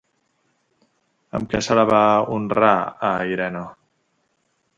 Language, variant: Catalan, Central